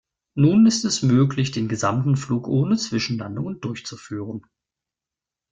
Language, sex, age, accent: German, male, 30-39, Deutschland Deutsch